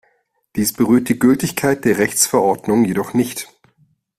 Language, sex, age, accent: German, male, 30-39, Deutschland Deutsch